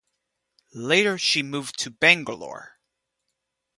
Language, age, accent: English, 19-29, United States English